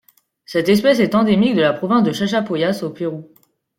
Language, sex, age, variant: French, female, 30-39, Français de métropole